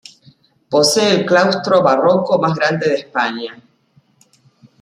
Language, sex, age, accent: Spanish, female, 50-59, Rioplatense: Argentina, Uruguay, este de Bolivia, Paraguay